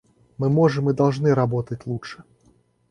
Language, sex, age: Russian, male, 19-29